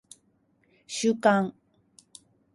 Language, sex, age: Japanese, female, 50-59